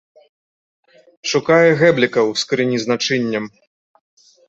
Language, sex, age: Belarusian, male, 30-39